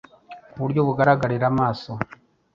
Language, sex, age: Kinyarwanda, male, 40-49